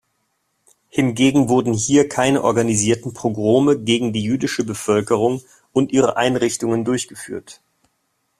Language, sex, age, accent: German, male, 30-39, Deutschland Deutsch